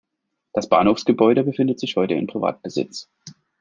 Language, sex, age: German, male, 30-39